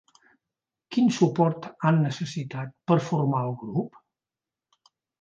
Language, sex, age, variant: Catalan, male, 60-69, Central